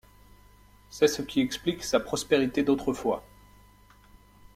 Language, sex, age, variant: French, male, 40-49, Français de métropole